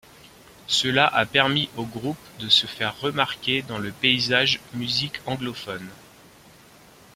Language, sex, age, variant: French, male, 50-59, Français de métropole